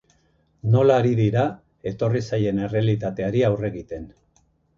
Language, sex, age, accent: Basque, male, 50-59, Erdialdekoa edo Nafarra (Gipuzkoa, Nafarroa)